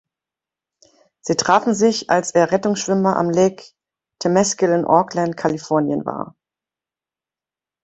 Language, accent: German, Deutschland Deutsch